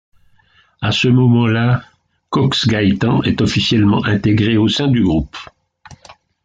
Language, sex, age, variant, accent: French, male, 80-89, Français d'Europe, Français de Suisse